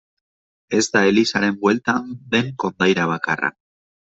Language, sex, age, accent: Basque, male, 30-39, Mendebalekoa (Araba, Bizkaia, Gipuzkoako mendebaleko herri batzuk)